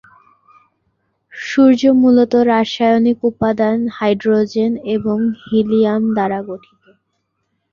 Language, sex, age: Bengali, female, 19-29